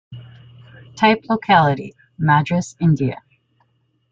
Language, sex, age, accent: English, female, 60-69, United States English